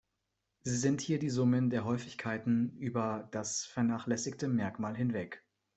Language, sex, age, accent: German, male, 19-29, Deutschland Deutsch